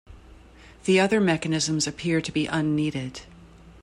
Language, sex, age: English, female, 50-59